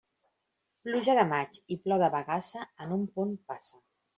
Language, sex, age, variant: Catalan, female, 40-49, Central